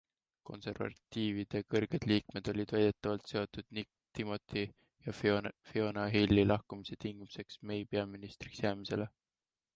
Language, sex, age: Estonian, male, 19-29